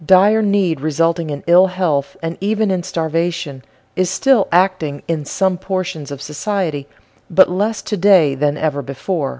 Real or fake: real